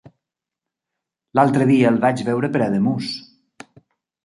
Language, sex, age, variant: Catalan, male, 40-49, Balear